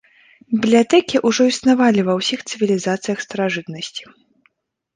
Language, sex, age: Belarusian, female, 19-29